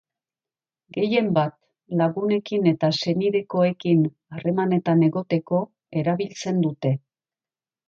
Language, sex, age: Basque, female, 50-59